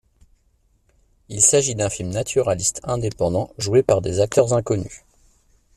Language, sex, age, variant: French, male, 30-39, Français de métropole